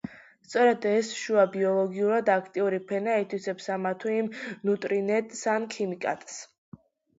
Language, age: Georgian, under 19